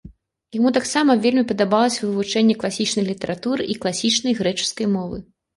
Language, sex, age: Belarusian, female, 19-29